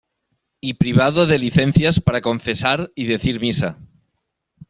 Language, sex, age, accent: Spanish, male, 30-39, España: Norte peninsular (Asturias, Castilla y León, Cantabria, País Vasco, Navarra, Aragón, La Rioja, Guadalajara, Cuenca)